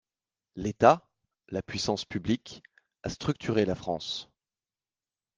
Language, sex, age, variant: French, male, 30-39, Français de métropole